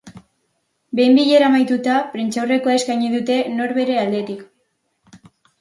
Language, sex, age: Basque, female, under 19